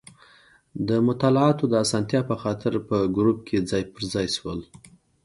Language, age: Pashto, 30-39